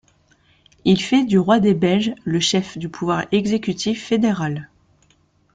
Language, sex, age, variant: French, female, 30-39, Français de métropole